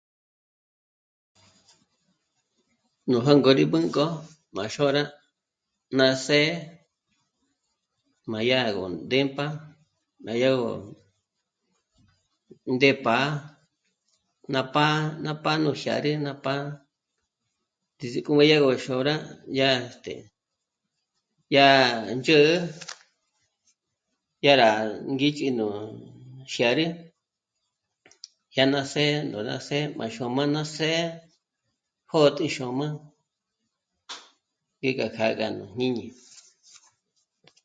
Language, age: Michoacán Mazahua, 19-29